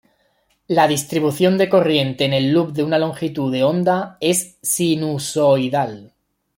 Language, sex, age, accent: Spanish, male, 30-39, España: Sur peninsular (Andalucia, Extremadura, Murcia)